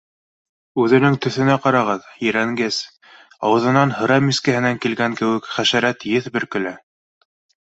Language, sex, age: Bashkir, male, 19-29